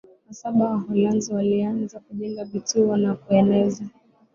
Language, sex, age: Swahili, female, 19-29